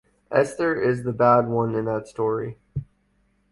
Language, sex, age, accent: English, male, 30-39, United States English